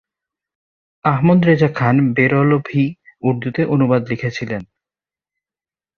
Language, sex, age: Bengali, male, 19-29